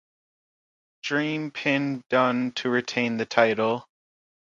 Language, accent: English, United States English